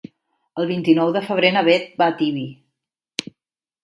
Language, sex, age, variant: Catalan, female, 40-49, Central